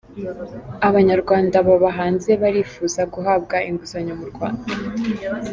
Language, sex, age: Kinyarwanda, female, 19-29